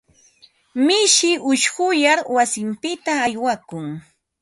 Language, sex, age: Ambo-Pasco Quechua, female, 50-59